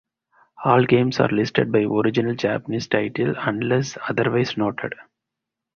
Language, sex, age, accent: English, male, 30-39, India and South Asia (India, Pakistan, Sri Lanka)